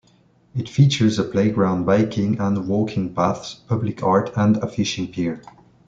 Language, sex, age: English, male, 30-39